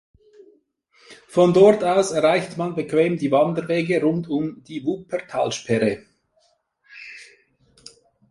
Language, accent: German, Schweizerdeutsch